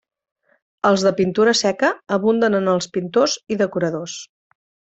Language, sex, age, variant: Catalan, female, 50-59, Central